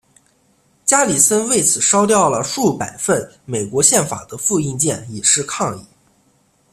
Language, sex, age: Chinese, male, 19-29